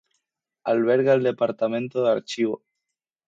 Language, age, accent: Spanish, 19-29, España: Islas Canarias